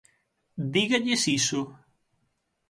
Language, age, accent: Galician, 19-29, Normativo (estándar)